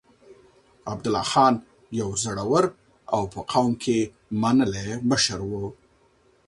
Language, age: Pashto, 40-49